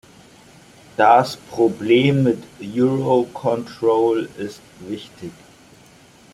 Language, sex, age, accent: German, male, 30-39, Deutschland Deutsch